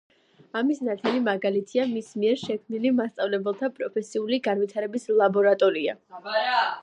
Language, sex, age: Georgian, female, under 19